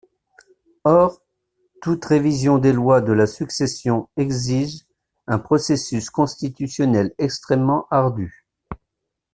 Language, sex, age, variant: French, male, 50-59, Français de métropole